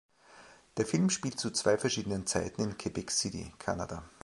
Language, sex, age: German, male, 40-49